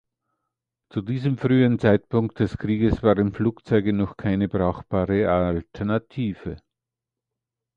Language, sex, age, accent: German, male, 60-69, Österreichisches Deutsch